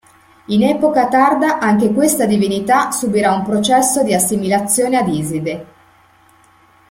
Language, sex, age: Italian, female, 50-59